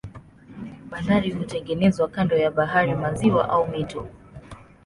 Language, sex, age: Swahili, female, 19-29